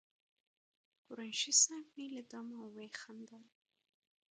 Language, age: Pashto, under 19